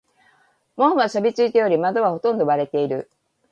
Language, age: Japanese, 50-59